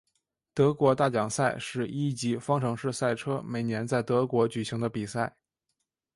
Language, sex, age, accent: Chinese, male, 19-29, 出生地：天津市